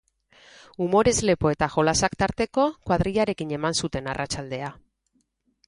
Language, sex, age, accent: Basque, female, 40-49, Mendebalekoa (Araba, Bizkaia, Gipuzkoako mendebaleko herri batzuk)